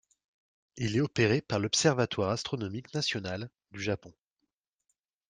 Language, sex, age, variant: French, male, 19-29, Français de métropole